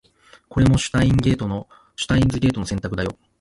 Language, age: Japanese, 40-49